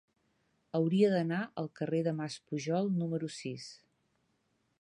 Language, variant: Catalan, Central